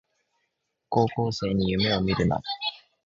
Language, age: Japanese, 19-29